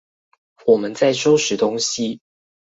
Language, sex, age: Chinese, male, 19-29